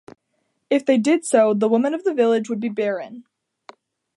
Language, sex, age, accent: English, female, under 19, United States English